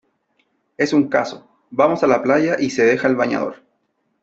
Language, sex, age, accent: Spanish, male, 30-39, Chileno: Chile, Cuyo